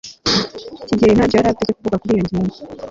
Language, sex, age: Kinyarwanda, female, 19-29